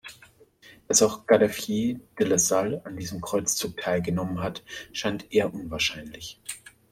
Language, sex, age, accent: German, male, 30-39, Deutschland Deutsch